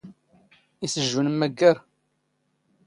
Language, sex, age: Standard Moroccan Tamazight, male, 30-39